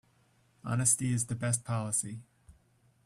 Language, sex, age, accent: English, male, 30-39, United States English